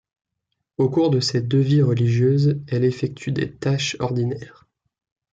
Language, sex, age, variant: French, male, 19-29, Français de métropole